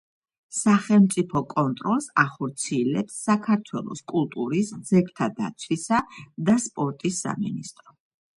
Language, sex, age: Georgian, female, 50-59